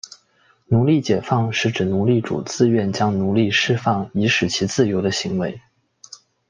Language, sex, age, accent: Chinese, male, 19-29, 出生地：广东省